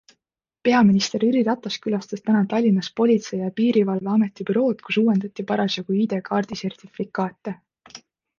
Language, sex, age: Estonian, female, 19-29